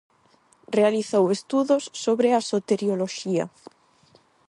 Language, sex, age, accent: Galician, female, 19-29, Atlántico (seseo e gheada); Normativo (estándar); Neofalante